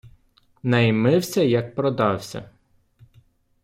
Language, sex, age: Ukrainian, male, 19-29